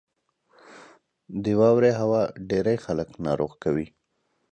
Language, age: Pashto, 30-39